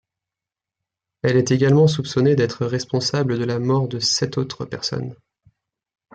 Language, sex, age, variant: French, male, 19-29, Français de métropole